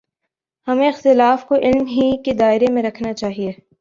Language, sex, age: Urdu, female, 19-29